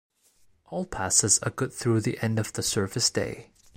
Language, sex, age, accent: English, male, 19-29, Hong Kong English